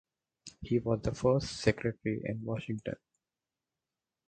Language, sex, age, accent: English, male, 19-29, India and South Asia (India, Pakistan, Sri Lanka)